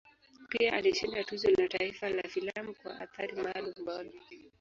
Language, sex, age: Swahili, female, 19-29